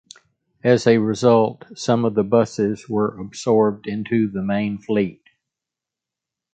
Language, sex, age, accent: English, male, 70-79, United States English